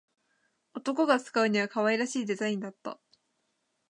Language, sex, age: Japanese, female, 19-29